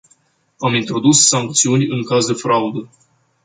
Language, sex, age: Romanian, male, 19-29